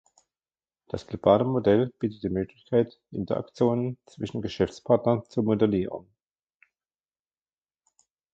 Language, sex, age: German, male, 50-59